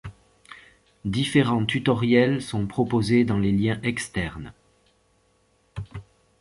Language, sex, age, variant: French, male, 30-39, Français de métropole